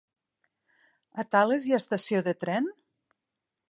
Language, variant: Catalan, Nord-Occidental